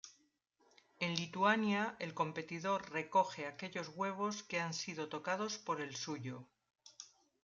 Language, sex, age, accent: Spanish, female, 50-59, España: Norte peninsular (Asturias, Castilla y León, Cantabria, País Vasco, Navarra, Aragón, La Rioja, Guadalajara, Cuenca)